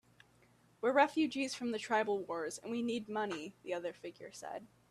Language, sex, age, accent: English, female, under 19, United States English